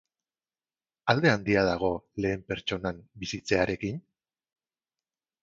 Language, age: Basque, 90+